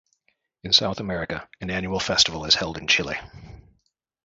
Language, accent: English, United States English